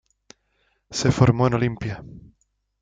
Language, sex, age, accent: Spanish, male, 19-29, España: Sur peninsular (Andalucia, Extremadura, Murcia)